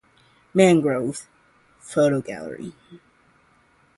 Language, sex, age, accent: English, male, under 19, United States English